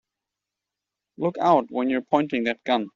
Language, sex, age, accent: English, male, 30-39, United States English